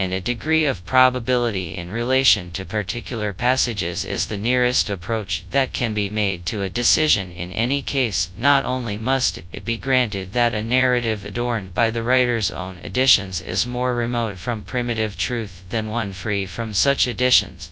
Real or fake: fake